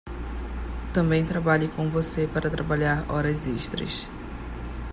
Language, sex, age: Portuguese, female, 30-39